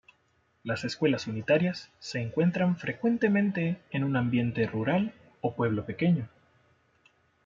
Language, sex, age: Spanish, male, 30-39